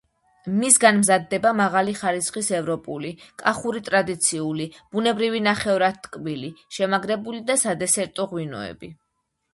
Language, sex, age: Georgian, female, 30-39